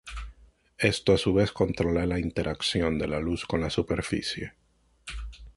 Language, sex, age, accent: Spanish, male, 19-29, Caribe: Cuba, Venezuela, Puerto Rico, República Dominicana, Panamá, Colombia caribeña, México caribeño, Costa del golfo de México